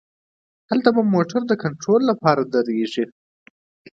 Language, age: Pashto, 19-29